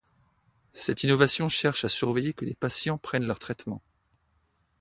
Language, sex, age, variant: French, male, 30-39, Français de métropole